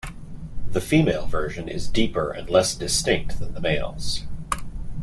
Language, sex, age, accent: English, male, 40-49, United States English